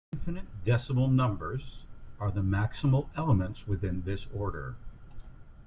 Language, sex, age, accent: English, male, 50-59, United States English